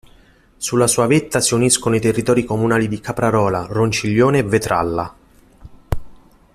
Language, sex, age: Italian, male, 40-49